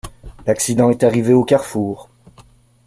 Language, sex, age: French, male, 40-49